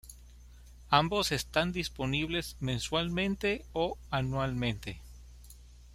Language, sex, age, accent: Spanish, male, 30-39, México